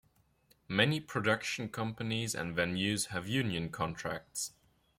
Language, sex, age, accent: English, male, 19-29, England English